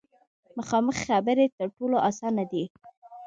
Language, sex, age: Pashto, female, 19-29